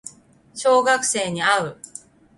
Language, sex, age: Japanese, female, 40-49